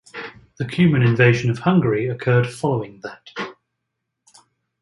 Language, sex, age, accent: English, male, 30-39, England English